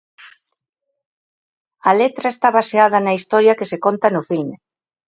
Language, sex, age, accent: Galician, female, 60-69, Normativo (estándar)